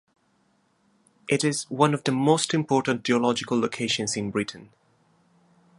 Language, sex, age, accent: English, male, 19-29, England English